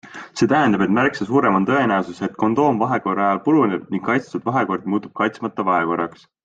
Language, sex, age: Estonian, male, 19-29